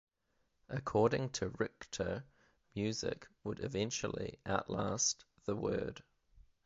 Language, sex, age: English, male, 30-39